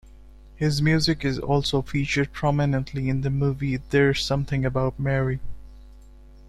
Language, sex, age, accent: English, male, 19-29, India and South Asia (India, Pakistan, Sri Lanka)